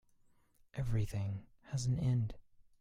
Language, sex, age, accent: English, male, 19-29, United States English